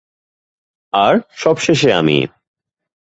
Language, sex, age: Bengali, male, 19-29